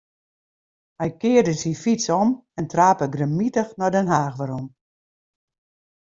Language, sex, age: Western Frisian, female, 60-69